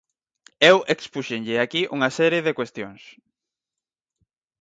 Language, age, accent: Galician, 19-29, Atlántico (seseo e gheada); Normativo (estándar)